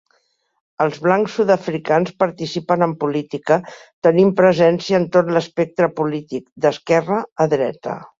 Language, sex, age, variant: Catalan, female, 60-69, Central